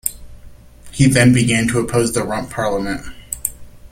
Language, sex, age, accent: English, male, 30-39, United States English